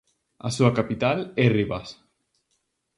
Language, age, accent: Galician, 19-29, Atlántico (seseo e gheada)